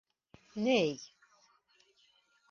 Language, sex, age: Bashkir, female, 60-69